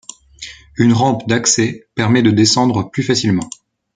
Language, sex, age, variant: French, male, 19-29, Français de métropole